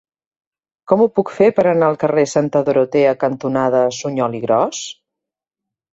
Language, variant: Catalan, Central